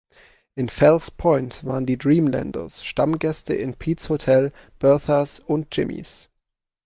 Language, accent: German, Deutschland Deutsch